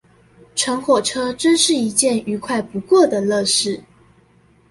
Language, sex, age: Chinese, female, under 19